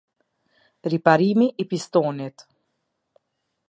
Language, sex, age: Albanian, female, 30-39